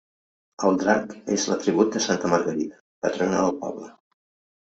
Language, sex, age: Catalan, male, 50-59